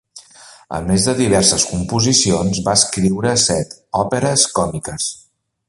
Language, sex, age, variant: Catalan, male, 50-59, Central